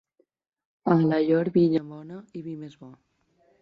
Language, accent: Catalan, valencià; apitxat